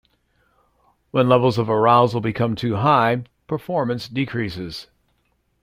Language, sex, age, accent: English, male, 60-69, United States English